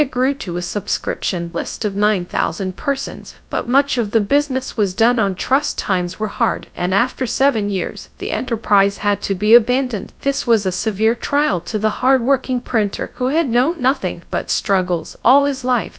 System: TTS, GradTTS